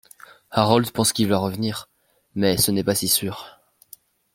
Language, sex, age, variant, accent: French, male, under 19, Français d'Europe, Français de Belgique